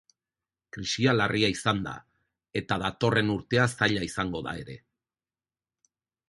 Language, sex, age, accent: Basque, male, 40-49, Erdialdekoa edo Nafarra (Gipuzkoa, Nafarroa)